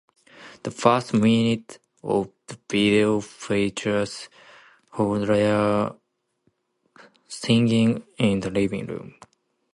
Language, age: English, 19-29